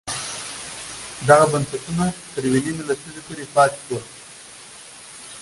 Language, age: Pashto, under 19